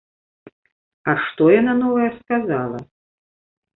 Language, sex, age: Belarusian, female, 40-49